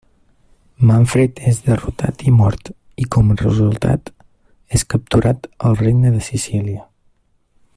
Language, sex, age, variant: Catalan, male, 19-29, Nord-Occidental